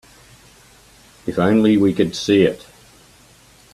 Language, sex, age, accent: English, male, 80-89, Australian English